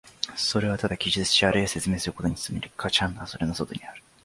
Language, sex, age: Japanese, male, 19-29